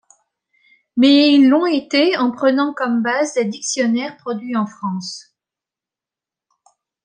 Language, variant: French, Français de métropole